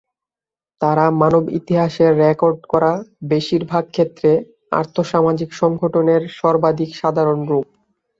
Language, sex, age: Bengali, male, under 19